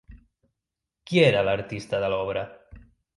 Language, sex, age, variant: Catalan, male, 40-49, Central